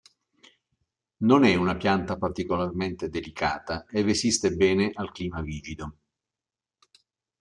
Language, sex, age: Italian, male, 50-59